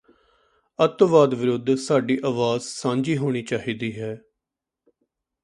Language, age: Punjabi, 40-49